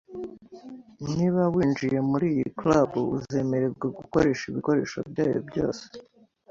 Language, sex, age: Kinyarwanda, male, under 19